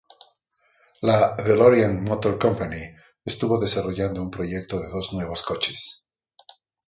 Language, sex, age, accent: Spanish, male, 50-59, Andino-Pacífico: Colombia, Perú, Ecuador, oeste de Bolivia y Venezuela andina